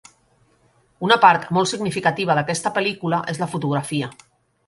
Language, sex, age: Catalan, female, 40-49